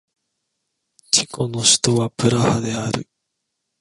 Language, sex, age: Japanese, male, 19-29